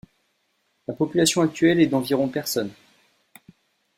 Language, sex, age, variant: French, male, 19-29, Français de métropole